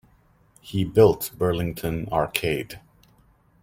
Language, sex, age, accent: English, male, 40-49, United States English